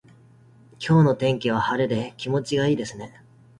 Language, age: Japanese, 19-29